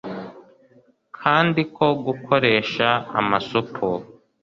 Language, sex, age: Kinyarwanda, male, 19-29